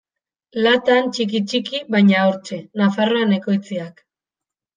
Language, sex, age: Basque, female, 19-29